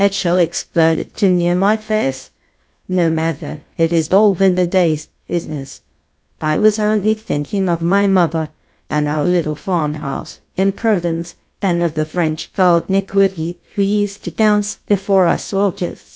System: TTS, GlowTTS